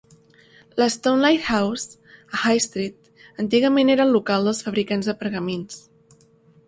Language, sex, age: Catalan, female, 19-29